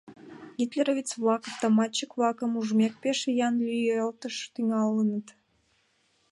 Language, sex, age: Mari, female, 19-29